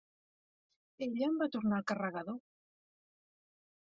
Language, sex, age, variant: Catalan, female, 60-69, Central